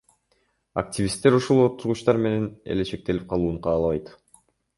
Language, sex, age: Kyrgyz, male, under 19